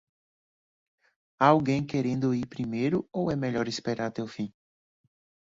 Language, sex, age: Portuguese, male, 30-39